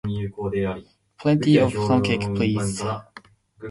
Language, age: English, under 19